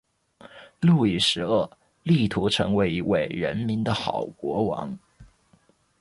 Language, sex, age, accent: Chinese, male, 19-29, 出生地：福建省